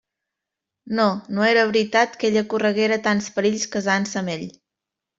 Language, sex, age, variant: Catalan, female, 19-29, Central